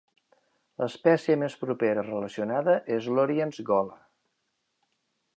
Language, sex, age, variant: Catalan, male, 50-59, Central